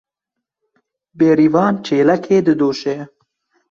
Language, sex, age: Kurdish, male, 19-29